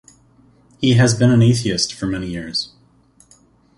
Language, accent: English, Canadian English